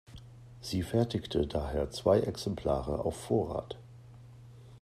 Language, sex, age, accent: German, male, 40-49, Deutschland Deutsch